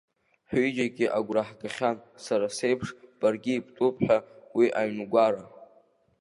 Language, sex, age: Abkhazian, male, under 19